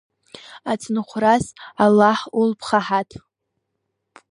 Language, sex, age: Abkhazian, female, under 19